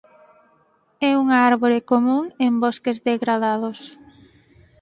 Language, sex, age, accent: Galician, female, 19-29, Normativo (estándar)